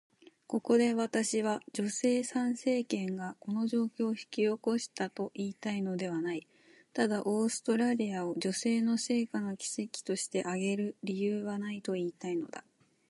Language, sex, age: Japanese, female, 19-29